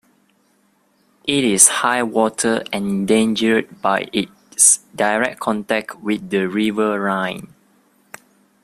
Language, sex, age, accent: English, male, 19-29, Malaysian English